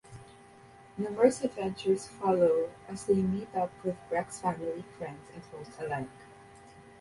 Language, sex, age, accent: English, female, 19-29, Filipino